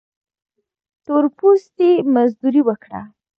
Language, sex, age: Pashto, female, 19-29